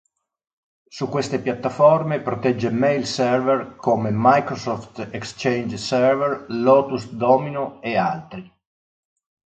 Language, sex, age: Italian, male, 60-69